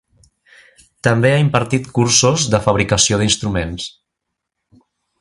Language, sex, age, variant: Catalan, male, 19-29, Central